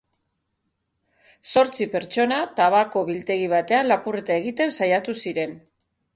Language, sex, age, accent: Basque, female, 40-49, Mendebalekoa (Araba, Bizkaia, Gipuzkoako mendebaleko herri batzuk)